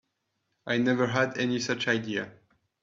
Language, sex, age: English, male, 19-29